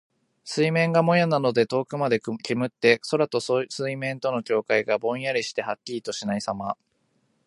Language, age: Japanese, 19-29